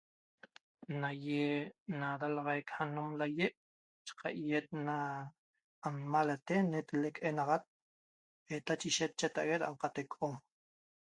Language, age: Toba, 30-39